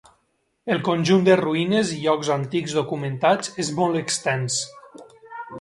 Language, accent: Catalan, valencià